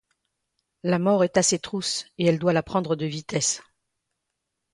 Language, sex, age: French, female, 50-59